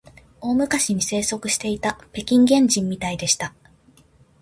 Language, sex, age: Japanese, female, 19-29